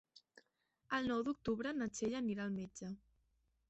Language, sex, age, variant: Catalan, female, 19-29, Central